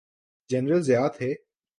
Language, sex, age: Urdu, male, 19-29